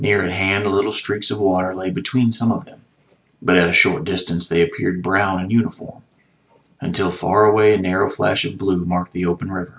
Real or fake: real